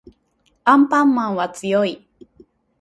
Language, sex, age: Japanese, female, 19-29